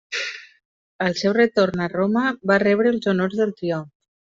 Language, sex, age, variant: Catalan, female, 30-39, Nord-Occidental